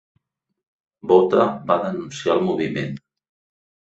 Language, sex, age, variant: Catalan, male, 50-59, Central